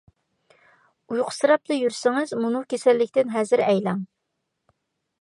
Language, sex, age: Uyghur, female, 40-49